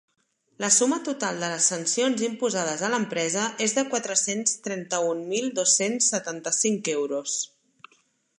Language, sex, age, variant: Catalan, female, 30-39, Central